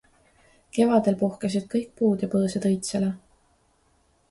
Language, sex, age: Estonian, female, 19-29